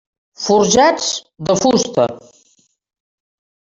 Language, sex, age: Catalan, female, 60-69